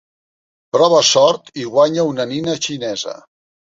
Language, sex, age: Catalan, male, 50-59